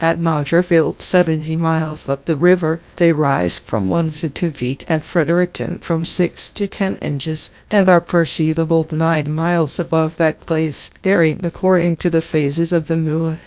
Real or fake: fake